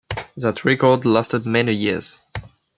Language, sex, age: English, male, 19-29